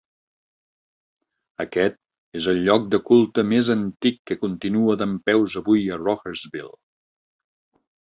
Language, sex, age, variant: Catalan, male, 40-49, Nord-Occidental